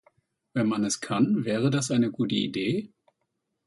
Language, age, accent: German, 50-59, Deutschland Deutsch